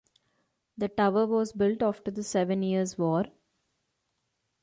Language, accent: English, India and South Asia (India, Pakistan, Sri Lanka)